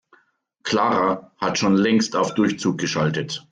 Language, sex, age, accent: German, male, 50-59, Deutschland Deutsch